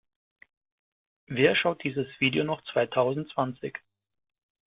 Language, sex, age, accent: German, male, 40-49, Deutschland Deutsch